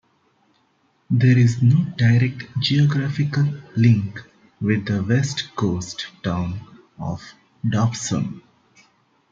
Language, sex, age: English, male, 30-39